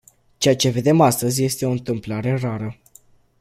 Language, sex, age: Romanian, male, under 19